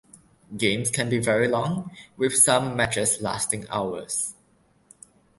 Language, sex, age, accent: English, male, 19-29, Malaysian English